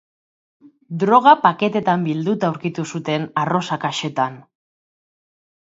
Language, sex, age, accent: Basque, female, 30-39, Mendebalekoa (Araba, Bizkaia, Gipuzkoako mendebaleko herri batzuk)